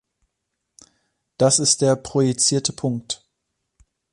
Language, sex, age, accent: German, male, 30-39, Deutschland Deutsch